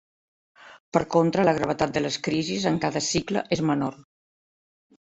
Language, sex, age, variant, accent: Catalan, female, 70-79, Central, central